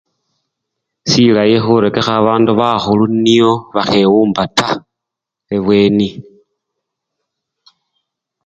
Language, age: Luyia, 50-59